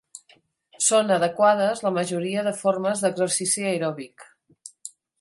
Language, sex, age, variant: Catalan, female, 50-59, Nord-Occidental